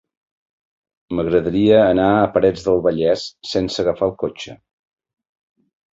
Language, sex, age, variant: Catalan, male, 60-69, Central